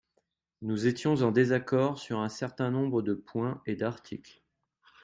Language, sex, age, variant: French, male, 30-39, Français de métropole